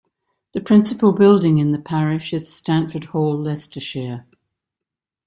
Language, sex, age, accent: English, female, 60-69, Australian English